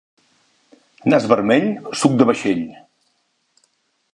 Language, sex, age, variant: Catalan, male, 40-49, Nord-Occidental